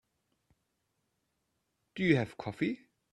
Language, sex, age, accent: English, male, 19-29, England English